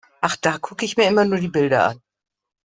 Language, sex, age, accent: German, female, 50-59, Deutschland Deutsch